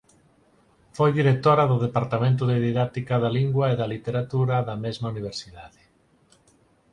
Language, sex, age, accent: Galician, male, 40-49, Normativo (estándar)